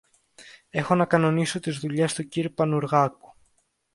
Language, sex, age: Greek, male, under 19